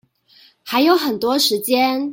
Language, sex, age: Chinese, female, 19-29